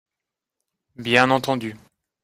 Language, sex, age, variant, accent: French, male, 19-29, Français d'Europe, Français de Suisse